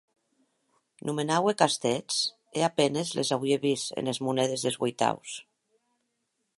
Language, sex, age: Occitan, female, 50-59